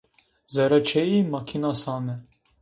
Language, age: Zaza, 19-29